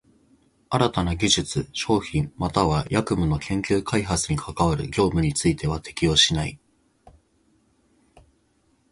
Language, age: Japanese, 19-29